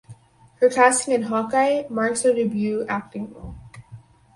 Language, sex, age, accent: English, female, under 19, United States English